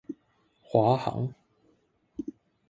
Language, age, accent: Chinese, 19-29, 出生地：臺中市